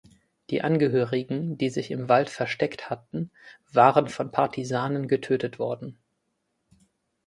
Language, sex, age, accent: German, male, 19-29, Deutschland Deutsch